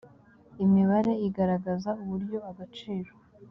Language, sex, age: Kinyarwanda, female, under 19